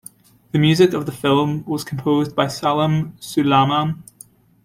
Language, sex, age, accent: English, male, 19-29, Irish English